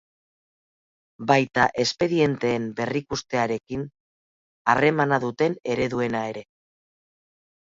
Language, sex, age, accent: Basque, female, 40-49, Erdialdekoa edo Nafarra (Gipuzkoa, Nafarroa)